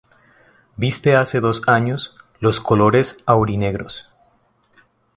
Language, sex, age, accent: Spanish, male, 19-29, Caribe: Cuba, Venezuela, Puerto Rico, República Dominicana, Panamá, Colombia caribeña, México caribeño, Costa del golfo de México